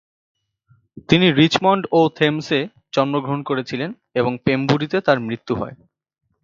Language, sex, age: Bengali, male, 19-29